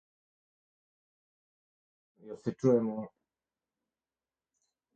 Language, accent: English, United States English